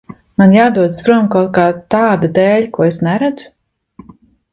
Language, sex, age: Latvian, female, 30-39